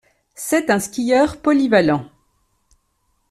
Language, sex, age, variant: French, female, 50-59, Français de métropole